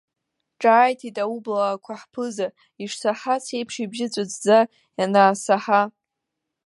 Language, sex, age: Abkhazian, female, under 19